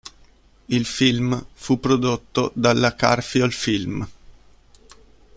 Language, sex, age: Italian, male, 30-39